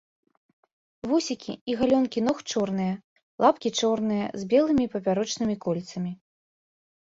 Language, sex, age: Belarusian, female, 19-29